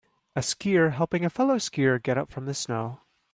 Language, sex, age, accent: English, male, 30-39, United States English